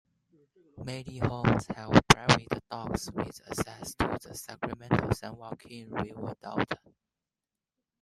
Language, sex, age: English, male, 19-29